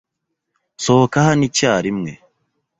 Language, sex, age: Kinyarwanda, male, 19-29